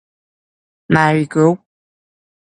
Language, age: Thai, 19-29